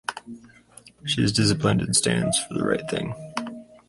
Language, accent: English, United States English